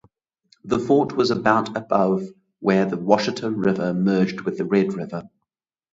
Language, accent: English, England English; New Zealand English